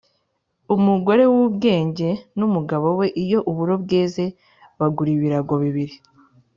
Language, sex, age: Kinyarwanda, female, 19-29